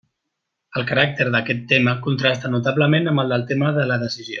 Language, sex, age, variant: Catalan, male, 30-39, Central